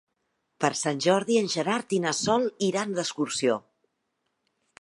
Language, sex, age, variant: Catalan, female, 40-49, Central